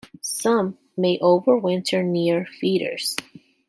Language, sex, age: English, female, 19-29